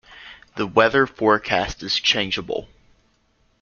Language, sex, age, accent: English, male, 19-29, United States English